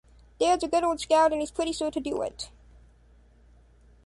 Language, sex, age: English, male, under 19